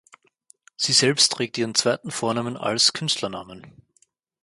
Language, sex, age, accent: German, male, 19-29, Österreichisches Deutsch